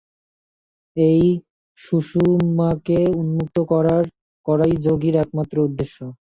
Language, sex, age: Bengali, male, 19-29